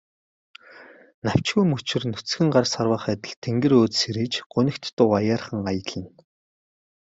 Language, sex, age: Mongolian, male, 30-39